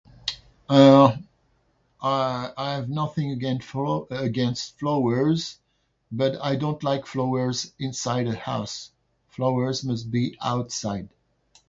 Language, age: English, 60-69